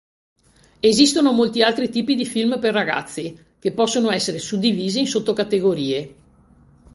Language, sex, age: Italian, female, 60-69